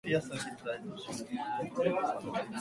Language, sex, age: Japanese, female, 19-29